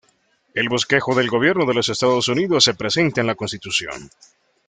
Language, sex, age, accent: Spanish, male, 30-39, América central